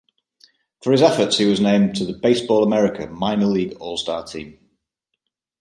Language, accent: English, England English